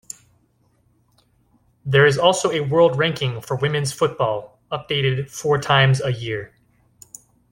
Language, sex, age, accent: English, male, 30-39, United States English